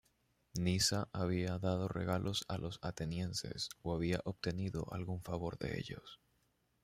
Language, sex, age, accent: Spanish, male, under 19, Caribe: Cuba, Venezuela, Puerto Rico, República Dominicana, Panamá, Colombia caribeña, México caribeño, Costa del golfo de México